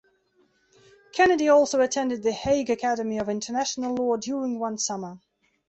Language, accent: English, England English